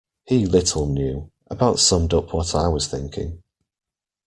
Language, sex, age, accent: English, male, 30-39, England English